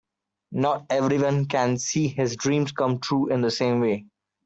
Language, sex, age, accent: English, male, 30-39, India and South Asia (India, Pakistan, Sri Lanka)